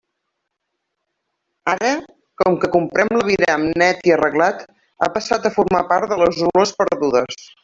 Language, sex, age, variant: Catalan, female, 40-49, Central